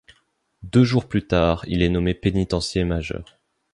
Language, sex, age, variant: French, male, 19-29, Français de métropole